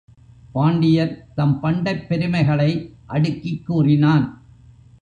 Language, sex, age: Tamil, male, 70-79